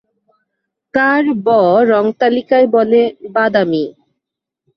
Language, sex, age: Bengali, female, 30-39